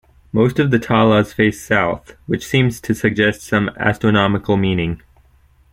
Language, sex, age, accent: English, male, under 19, United States English